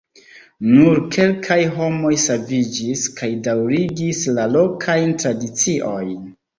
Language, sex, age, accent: Esperanto, male, 30-39, Internacia